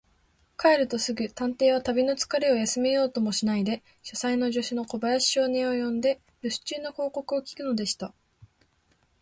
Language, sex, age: Japanese, female, 19-29